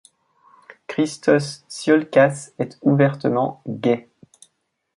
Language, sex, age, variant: French, male, 19-29, Français de métropole